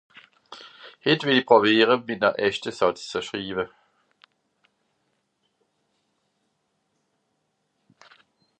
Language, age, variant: Swiss German, 50-59, Nordniederàlemmànisch (Rishoffe, Zàwere, Bùsswìller, Hawenau, Brüemt, Stroossbùri, Molse, Dàmbàch, Schlettstàtt, Pfàlzbùri usw.)